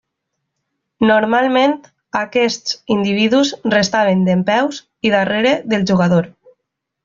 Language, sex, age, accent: Catalan, female, 19-29, valencià